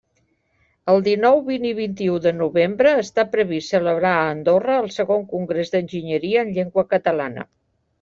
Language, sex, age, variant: Catalan, female, 60-69, Central